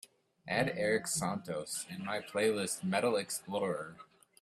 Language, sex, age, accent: English, male, 19-29, United States English